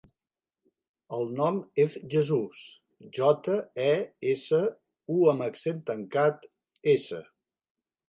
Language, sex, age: Catalan, male, 50-59